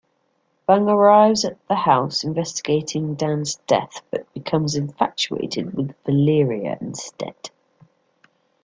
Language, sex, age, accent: English, female, 40-49, England English